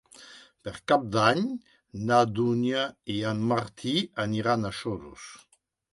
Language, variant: Catalan, Septentrional